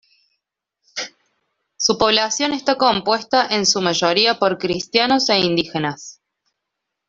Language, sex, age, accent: Spanish, female, 19-29, Rioplatense: Argentina, Uruguay, este de Bolivia, Paraguay